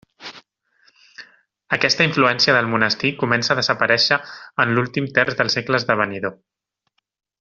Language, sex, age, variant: Catalan, male, 30-39, Central